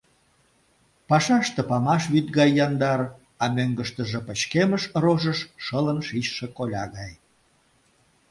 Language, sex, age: Mari, male, 60-69